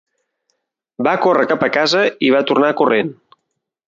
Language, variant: Catalan, Central